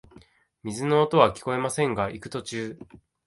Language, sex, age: Japanese, male, 19-29